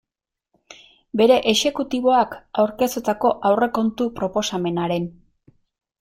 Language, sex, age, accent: Basque, female, 40-49, Erdialdekoa edo Nafarra (Gipuzkoa, Nafarroa)